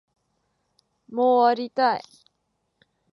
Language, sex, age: Japanese, female, 19-29